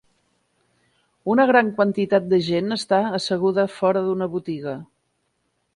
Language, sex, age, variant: Catalan, female, 50-59, Central